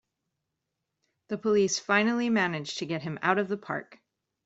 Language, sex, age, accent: English, female, 30-39, United States English